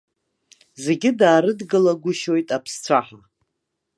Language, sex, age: Abkhazian, female, 60-69